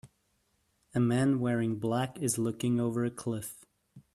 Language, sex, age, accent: English, male, 30-39, United States English